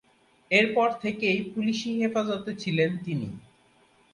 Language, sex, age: Bengali, male, 30-39